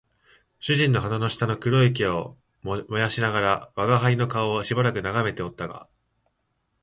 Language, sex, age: Japanese, male, 19-29